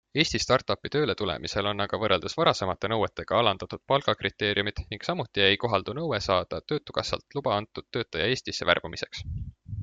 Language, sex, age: Estonian, male, 19-29